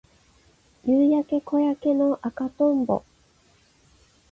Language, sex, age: Japanese, female, 30-39